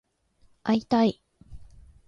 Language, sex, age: Japanese, female, 19-29